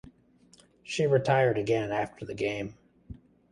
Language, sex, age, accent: English, male, 30-39, United States English